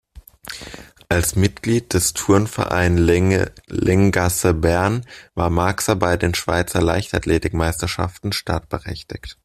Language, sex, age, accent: German, male, 19-29, Deutschland Deutsch